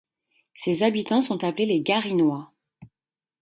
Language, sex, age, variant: French, female, 30-39, Français de métropole